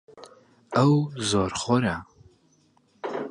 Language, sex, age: Central Kurdish, male, 19-29